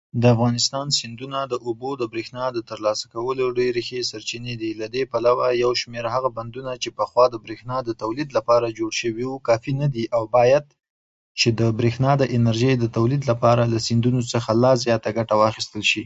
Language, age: Pashto, 19-29